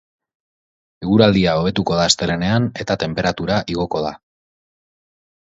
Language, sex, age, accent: Basque, male, 30-39, Erdialdekoa edo Nafarra (Gipuzkoa, Nafarroa)